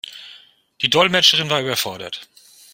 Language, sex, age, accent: German, male, 50-59, Deutschland Deutsch